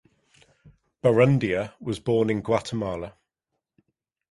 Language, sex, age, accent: English, male, 40-49, England English